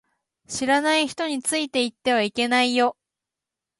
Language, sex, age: Japanese, female, 19-29